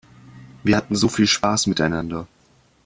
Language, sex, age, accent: German, male, under 19, Deutschland Deutsch